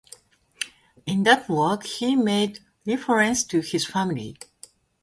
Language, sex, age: English, female, 50-59